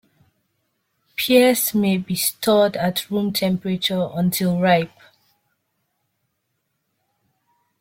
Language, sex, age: English, female, 19-29